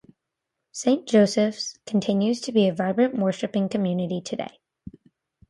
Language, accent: English, United States English